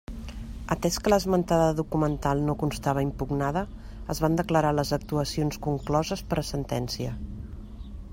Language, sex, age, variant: Catalan, female, 50-59, Central